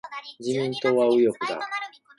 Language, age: Japanese, 40-49